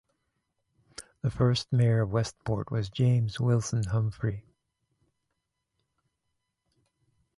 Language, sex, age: English, male, 70-79